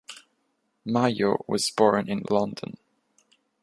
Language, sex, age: English, male, 19-29